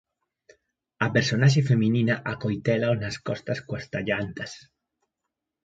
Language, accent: Galician, Central (gheada)